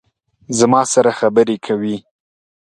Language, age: Pashto, 19-29